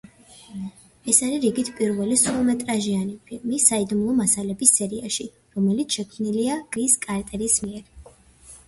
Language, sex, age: Georgian, female, 19-29